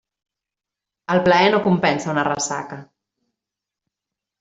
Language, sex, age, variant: Catalan, female, 30-39, Central